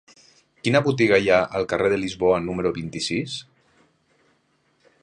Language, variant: Catalan, Nord-Occidental